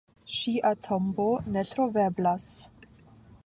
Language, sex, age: Esperanto, female, 19-29